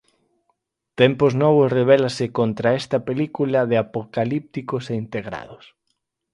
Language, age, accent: Galician, 19-29, Normativo (estándar)